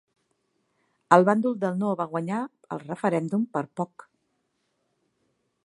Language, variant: Catalan, Central